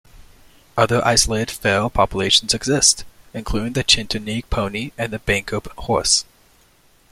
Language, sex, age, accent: English, male, 19-29, United States English